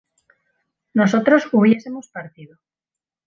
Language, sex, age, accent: Spanish, female, 40-49, España: Centro-Sur peninsular (Madrid, Toledo, Castilla-La Mancha)